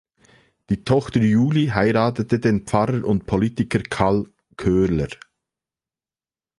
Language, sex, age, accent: German, male, 40-49, Schweizerdeutsch